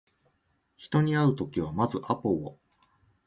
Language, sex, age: Japanese, male, 40-49